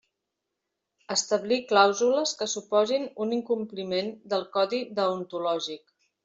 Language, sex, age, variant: Catalan, female, 50-59, Central